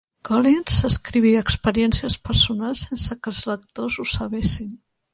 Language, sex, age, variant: Catalan, female, 40-49, Central